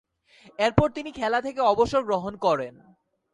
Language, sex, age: Bengali, male, 19-29